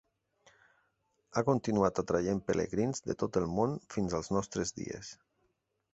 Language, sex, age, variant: Catalan, male, 40-49, Nord-Occidental